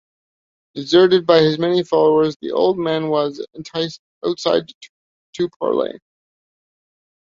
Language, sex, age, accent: English, male, 40-49, Canadian English